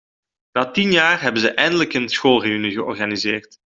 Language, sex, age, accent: Dutch, male, 19-29, Belgisch Nederlands